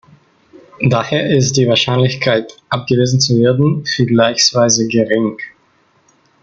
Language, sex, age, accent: German, male, 19-29, Russisch Deutsch